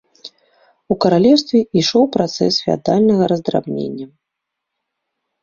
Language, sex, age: Belarusian, female, 30-39